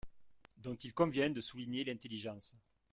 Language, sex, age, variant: French, male, 50-59, Français de métropole